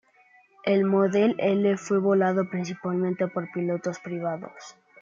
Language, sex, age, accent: Spanish, male, under 19, España: Norte peninsular (Asturias, Castilla y León, Cantabria, País Vasco, Navarra, Aragón, La Rioja, Guadalajara, Cuenca)